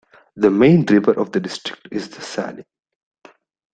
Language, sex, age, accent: English, male, 19-29, India and South Asia (India, Pakistan, Sri Lanka)